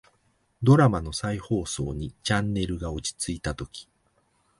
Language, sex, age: Japanese, male, 50-59